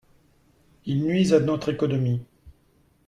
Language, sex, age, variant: French, male, 40-49, Français de métropole